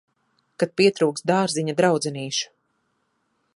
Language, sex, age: Latvian, female, 30-39